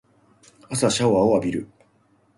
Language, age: Japanese, 30-39